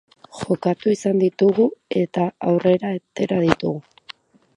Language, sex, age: Basque, female, 19-29